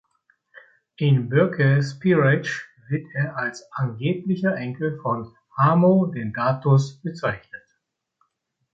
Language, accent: German, Deutschland Deutsch